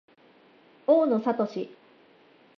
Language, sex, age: Japanese, female, 30-39